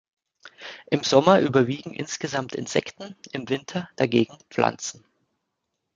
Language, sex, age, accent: German, male, 30-39, Deutschland Deutsch